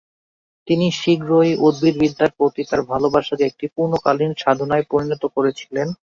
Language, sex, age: Bengali, male, 19-29